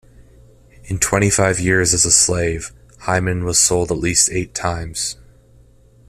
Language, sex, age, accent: English, male, 30-39, Canadian English